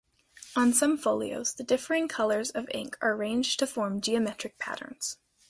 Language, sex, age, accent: English, female, under 19, United States English